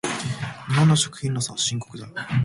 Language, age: Japanese, 19-29